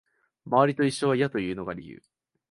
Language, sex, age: Japanese, male, 19-29